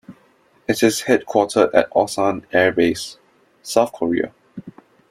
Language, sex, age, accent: English, male, 19-29, Singaporean English